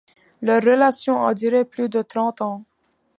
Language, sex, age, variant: French, female, 19-29, Français de métropole